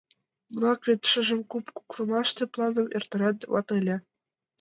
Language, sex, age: Mari, female, 19-29